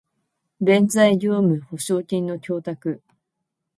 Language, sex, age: Japanese, female, 50-59